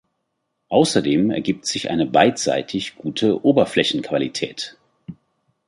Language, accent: German, Deutschland Deutsch